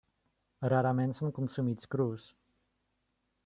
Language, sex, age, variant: Catalan, male, 30-39, Central